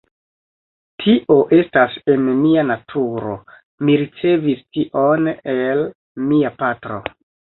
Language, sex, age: Esperanto, male, 30-39